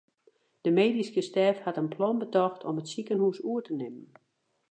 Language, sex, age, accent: Western Frisian, female, 60-69, Wâldfrysk